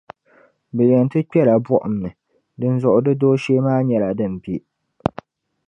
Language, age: Dagbani, 19-29